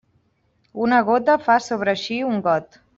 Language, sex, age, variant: Catalan, female, 19-29, Central